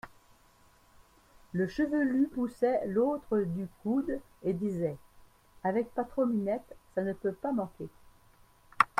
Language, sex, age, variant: French, male, 40-49, Français de métropole